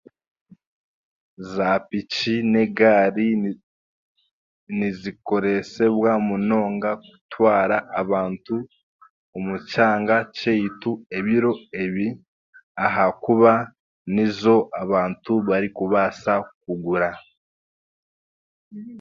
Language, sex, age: Chiga, male, 19-29